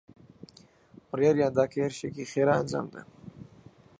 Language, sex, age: Central Kurdish, male, 19-29